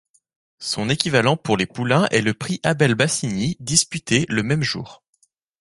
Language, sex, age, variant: French, male, 19-29, Français de métropole